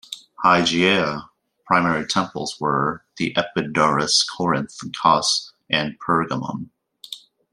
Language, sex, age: English, male, 19-29